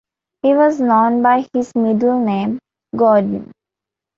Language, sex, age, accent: English, female, 19-29, India and South Asia (India, Pakistan, Sri Lanka)